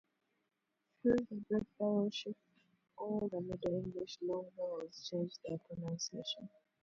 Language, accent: English, England English